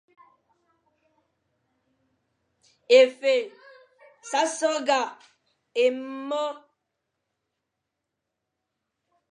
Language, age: Fang, under 19